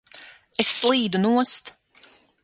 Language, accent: Latvian, Kurzeme